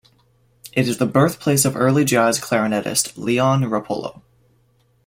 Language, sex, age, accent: English, male, 19-29, Canadian English